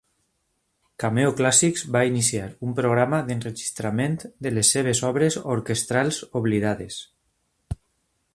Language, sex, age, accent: Catalan, male, 40-49, valencià